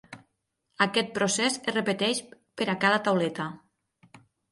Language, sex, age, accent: Catalan, female, 30-39, Ebrenc